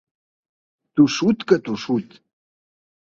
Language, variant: Catalan, Balear